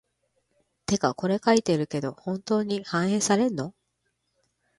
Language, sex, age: Japanese, female, 50-59